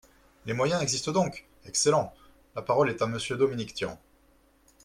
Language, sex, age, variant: French, male, 30-39, Français de métropole